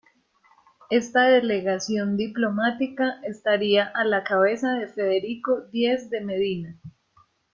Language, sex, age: Spanish, female, 30-39